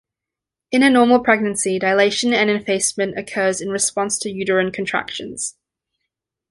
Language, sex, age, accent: English, female, 19-29, Australian English